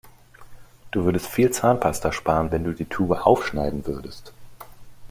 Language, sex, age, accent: German, male, 30-39, Deutschland Deutsch